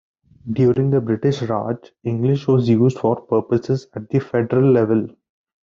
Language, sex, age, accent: English, male, 19-29, India and South Asia (India, Pakistan, Sri Lanka)